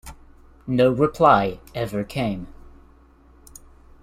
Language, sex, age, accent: English, male, 19-29, New Zealand English